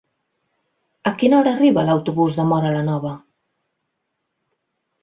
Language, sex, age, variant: Catalan, female, 40-49, Central